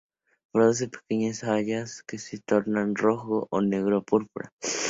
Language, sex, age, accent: Spanish, male, under 19, México